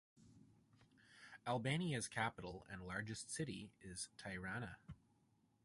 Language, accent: English, United States English